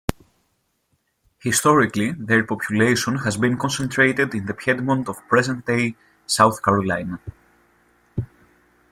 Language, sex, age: English, male, 30-39